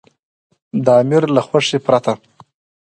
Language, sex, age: Pashto, female, 19-29